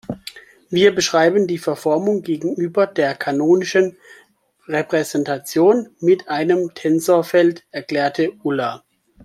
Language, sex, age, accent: German, male, 19-29, Deutschland Deutsch